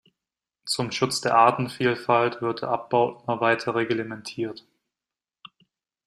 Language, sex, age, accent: German, male, 19-29, Deutschland Deutsch